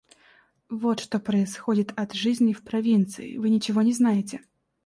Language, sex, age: Russian, female, 19-29